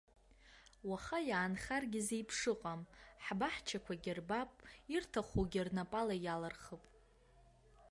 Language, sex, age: Abkhazian, female, 19-29